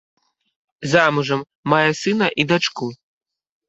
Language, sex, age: Belarusian, male, 30-39